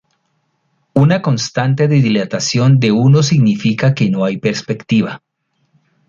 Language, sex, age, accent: Spanish, male, 50-59, Andino-Pacífico: Colombia, Perú, Ecuador, oeste de Bolivia y Venezuela andina